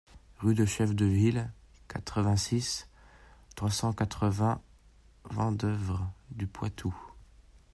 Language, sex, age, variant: French, male, under 19, Français de métropole